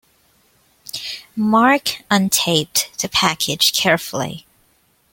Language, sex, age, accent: English, female, 19-29, Filipino